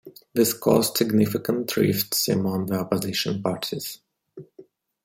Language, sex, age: English, male, 30-39